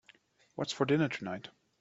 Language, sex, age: English, male, 19-29